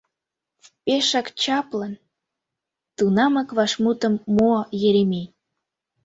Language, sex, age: Mari, female, under 19